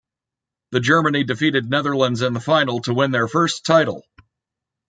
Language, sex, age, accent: English, male, 30-39, United States English